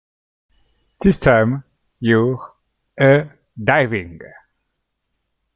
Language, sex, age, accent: English, male, 40-49, England English